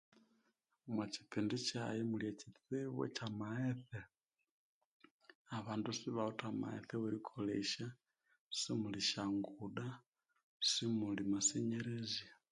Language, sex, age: Konzo, male, 19-29